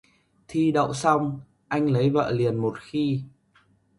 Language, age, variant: Vietnamese, 19-29, Hà Nội